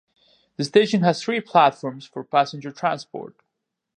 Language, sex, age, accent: English, male, 19-29, United States English